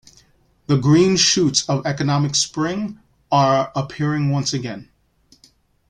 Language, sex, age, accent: English, male, 40-49, United States English